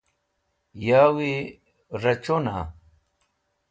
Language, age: Wakhi, 70-79